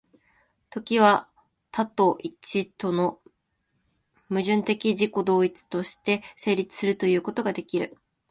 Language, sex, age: Japanese, female, 19-29